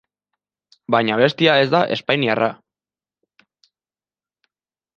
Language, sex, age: Basque, male, 30-39